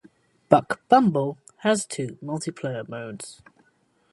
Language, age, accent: English, 19-29, England English